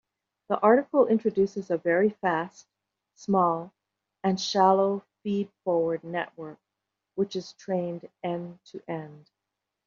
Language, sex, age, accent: English, female, 60-69, United States English